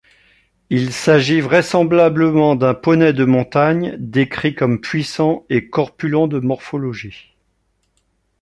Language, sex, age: French, male, 50-59